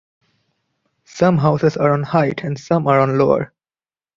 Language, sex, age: English, male, 19-29